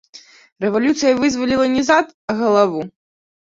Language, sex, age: Belarusian, female, 19-29